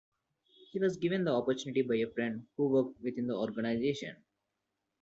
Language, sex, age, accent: English, male, 19-29, India and South Asia (India, Pakistan, Sri Lanka)